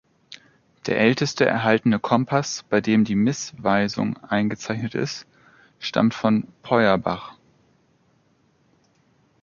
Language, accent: German, Deutschland Deutsch